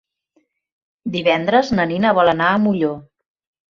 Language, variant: Catalan, Central